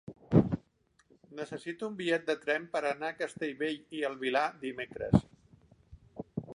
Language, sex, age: Catalan, female, 60-69